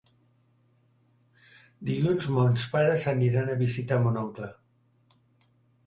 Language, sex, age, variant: Catalan, male, 70-79, Central